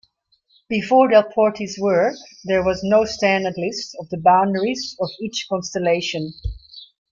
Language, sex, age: English, female, 50-59